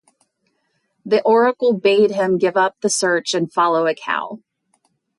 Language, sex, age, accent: English, female, 50-59, United States English